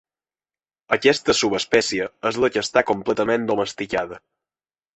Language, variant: Catalan, Balear